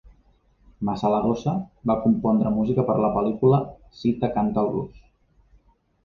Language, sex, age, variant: Catalan, male, 30-39, Central